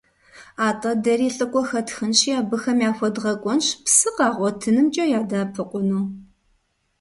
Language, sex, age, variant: Kabardian, female, 40-49, Адыгэбзэ (Къэбэрдей, Кирил, Урысей)